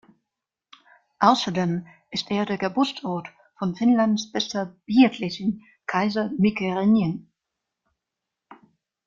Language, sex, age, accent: German, female, 19-29, Deutschland Deutsch